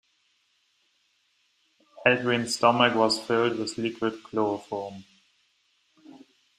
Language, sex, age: English, male, 19-29